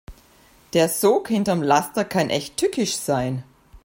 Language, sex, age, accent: German, female, 40-49, Deutschland Deutsch